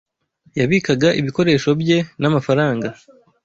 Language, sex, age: Kinyarwanda, male, 19-29